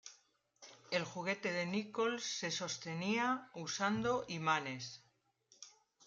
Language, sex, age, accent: Spanish, female, 50-59, España: Norte peninsular (Asturias, Castilla y León, Cantabria, País Vasco, Navarra, Aragón, La Rioja, Guadalajara, Cuenca)